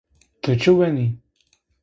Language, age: Zaza, 19-29